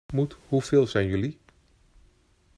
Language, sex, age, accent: Dutch, male, 40-49, Nederlands Nederlands